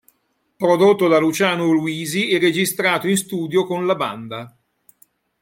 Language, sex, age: Italian, male, 60-69